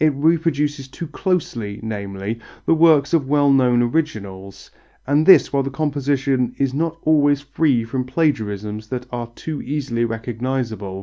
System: none